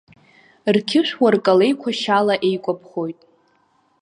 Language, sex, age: Abkhazian, female, under 19